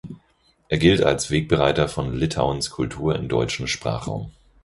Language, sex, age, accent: German, male, 30-39, Deutschland Deutsch